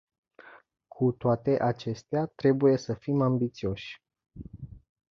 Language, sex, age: Romanian, male, 19-29